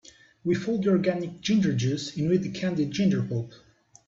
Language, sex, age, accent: English, male, 19-29, United States English